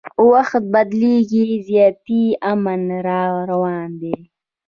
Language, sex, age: Pashto, female, 19-29